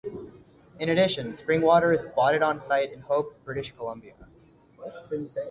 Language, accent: English, United States English